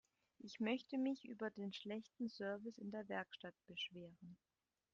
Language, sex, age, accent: German, female, 30-39, Deutschland Deutsch